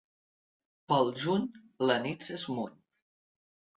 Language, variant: Catalan, Central